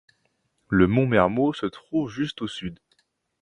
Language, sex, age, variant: French, male, 19-29, Français de métropole